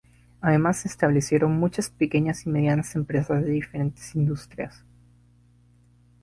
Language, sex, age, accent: Spanish, male, under 19, Andino-Pacífico: Colombia, Perú, Ecuador, oeste de Bolivia y Venezuela andina